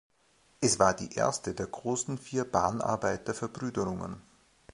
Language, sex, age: German, male, 40-49